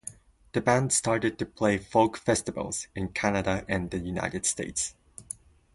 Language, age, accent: English, 19-29, United States English